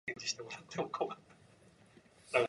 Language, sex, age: English, male, under 19